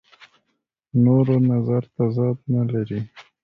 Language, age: Pashto, 19-29